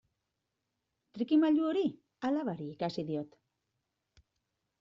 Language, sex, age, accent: Basque, female, 40-49, Mendebalekoa (Araba, Bizkaia, Gipuzkoako mendebaleko herri batzuk)